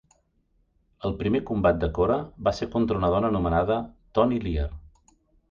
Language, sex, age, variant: Catalan, male, 50-59, Central